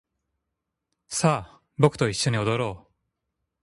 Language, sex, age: Japanese, male, 30-39